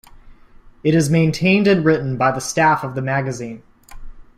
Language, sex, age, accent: English, male, 19-29, United States English